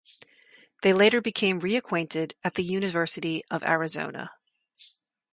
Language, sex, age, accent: English, female, 50-59, United States English